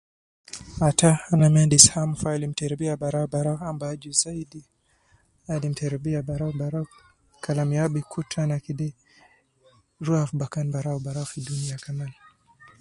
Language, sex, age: Nubi, male, 19-29